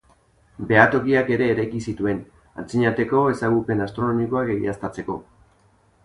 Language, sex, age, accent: Basque, male, 40-49, Erdialdekoa edo Nafarra (Gipuzkoa, Nafarroa)